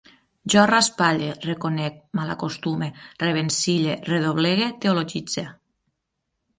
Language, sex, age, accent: Catalan, female, 30-39, Ebrenc